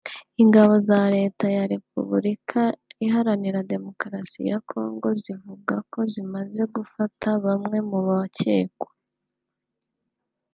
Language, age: Kinyarwanda, 19-29